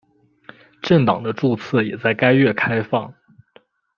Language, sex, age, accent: Chinese, male, 19-29, 出生地：浙江省